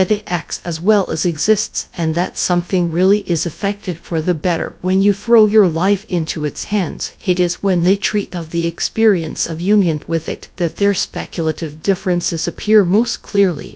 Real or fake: fake